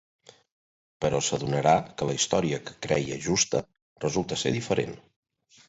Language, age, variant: Catalan, 70-79, Central